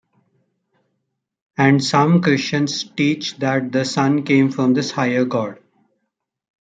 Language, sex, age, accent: English, male, 40-49, India and South Asia (India, Pakistan, Sri Lanka)